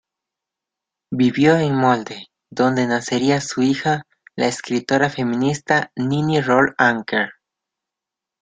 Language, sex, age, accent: Spanish, male, 19-29, Andino-Pacífico: Colombia, Perú, Ecuador, oeste de Bolivia y Venezuela andina